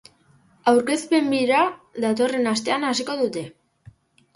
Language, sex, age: Basque, female, under 19